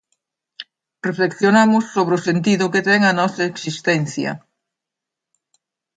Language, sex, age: Galician, female, 60-69